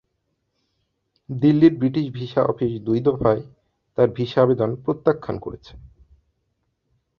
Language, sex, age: Bengali, male, 30-39